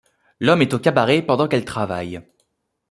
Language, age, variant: French, 19-29, Français de métropole